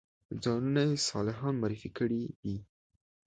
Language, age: Pashto, under 19